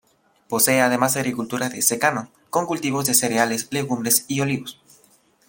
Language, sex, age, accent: Spanish, male, under 19, Andino-Pacífico: Colombia, Perú, Ecuador, oeste de Bolivia y Venezuela andina